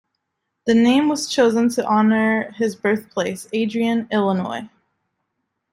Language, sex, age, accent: English, female, 19-29, United States English